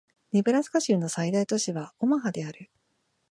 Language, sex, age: Japanese, female, 40-49